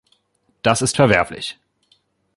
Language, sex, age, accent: German, male, 19-29, Deutschland Deutsch